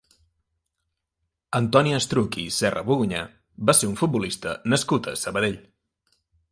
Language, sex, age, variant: Catalan, male, 30-39, Central